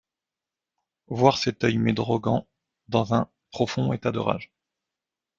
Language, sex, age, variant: French, male, 30-39, Français de métropole